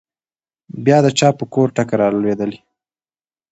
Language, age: Pashto, 19-29